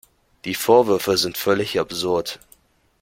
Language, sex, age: German, male, 19-29